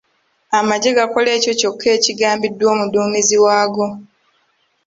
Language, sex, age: Ganda, female, 19-29